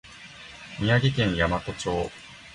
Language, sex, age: Japanese, male, 19-29